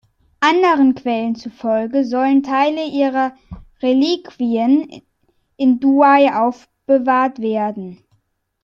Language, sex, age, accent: German, male, under 19, Deutschland Deutsch